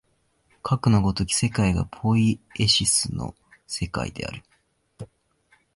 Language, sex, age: Japanese, male, 19-29